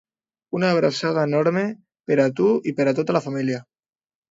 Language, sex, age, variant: Catalan, male, under 19, Alacantí